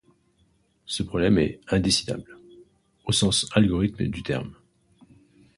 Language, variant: French, Français de métropole